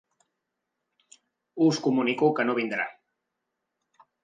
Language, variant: Catalan, Central